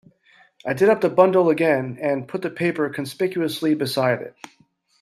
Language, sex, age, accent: English, male, 50-59, United States English